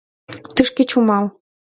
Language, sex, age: Mari, female, 19-29